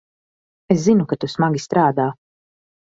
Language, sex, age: Latvian, female, 19-29